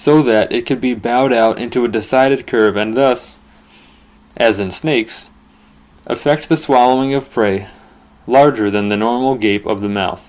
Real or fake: real